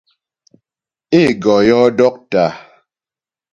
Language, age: Ghomala, 19-29